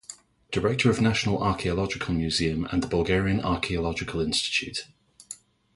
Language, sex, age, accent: English, male, 30-39, England English